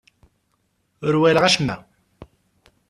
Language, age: Kabyle, 40-49